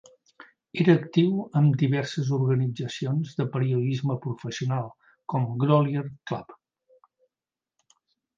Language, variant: Catalan, Central